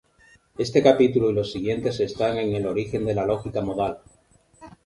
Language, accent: Spanish, España: Centro-Sur peninsular (Madrid, Toledo, Castilla-La Mancha)